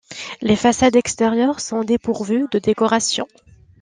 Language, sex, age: French, female, 19-29